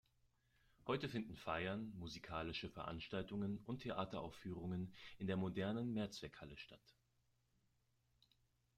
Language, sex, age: German, male, 30-39